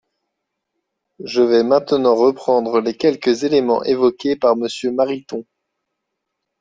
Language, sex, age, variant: French, male, 19-29, Français de métropole